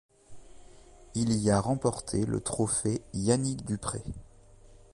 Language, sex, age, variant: French, male, 40-49, Français de métropole